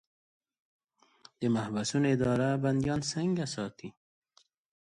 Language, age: Pashto, 30-39